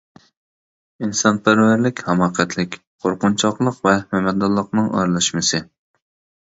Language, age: Uyghur, 19-29